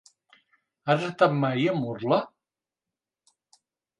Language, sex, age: Catalan, male, 70-79